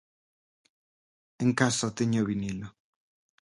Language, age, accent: Galician, 30-39, Normativo (estándar)